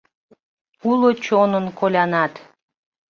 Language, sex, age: Mari, female, 40-49